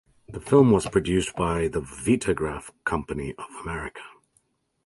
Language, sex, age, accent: English, male, 40-49, United States English